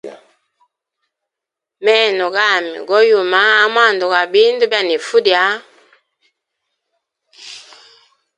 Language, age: Hemba, 19-29